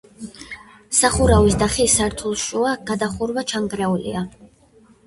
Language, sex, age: Georgian, female, under 19